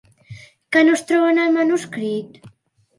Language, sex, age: Catalan, female, under 19